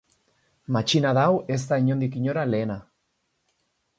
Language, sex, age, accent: Basque, male, 19-29, Erdialdekoa edo Nafarra (Gipuzkoa, Nafarroa)